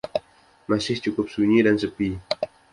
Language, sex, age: Indonesian, male, 19-29